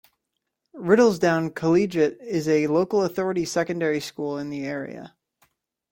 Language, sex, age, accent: English, male, 19-29, United States English